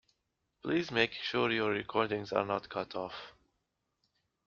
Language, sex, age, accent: English, male, 19-29, United States English